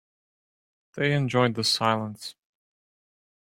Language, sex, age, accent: English, male, 19-29, United States English